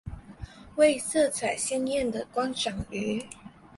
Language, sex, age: Chinese, female, under 19